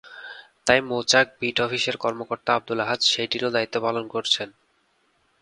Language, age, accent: Bengali, 19-29, প্রমিত